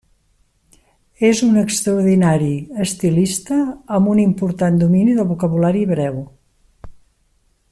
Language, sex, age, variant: Catalan, male, 60-69, Septentrional